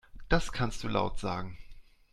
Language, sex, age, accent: German, male, 40-49, Deutschland Deutsch